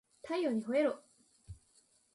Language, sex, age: Japanese, female, 19-29